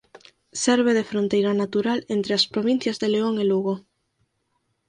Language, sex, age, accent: Galician, female, under 19, Normativo (estándar)